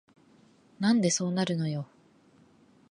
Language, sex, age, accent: Japanese, female, 19-29, 標準語